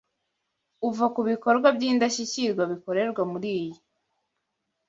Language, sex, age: Kinyarwanda, female, 19-29